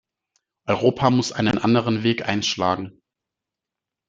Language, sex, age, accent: German, male, 19-29, Deutschland Deutsch